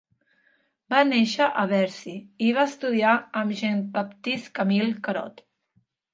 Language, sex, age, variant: Catalan, female, 30-39, Central